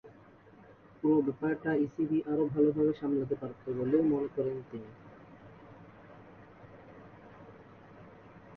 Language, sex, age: Bengali, male, 19-29